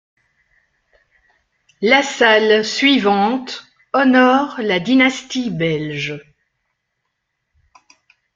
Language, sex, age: French, female, 40-49